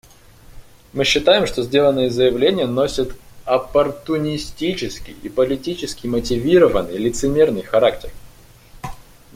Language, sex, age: Russian, male, 19-29